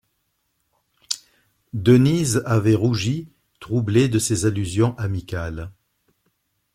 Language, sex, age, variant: French, male, 50-59, Français de métropole